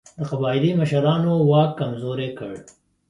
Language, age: Pashto, 30-39